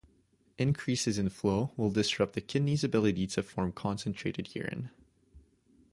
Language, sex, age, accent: English, male, 19-29, Canadian English